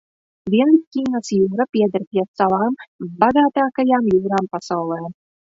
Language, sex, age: Latvian, female, 19-29